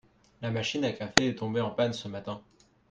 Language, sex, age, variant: French, male, under 19, Français de métropole